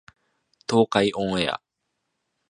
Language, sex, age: Japanese, male, 19-29